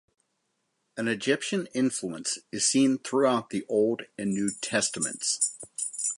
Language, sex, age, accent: English, male, 50-59, United States English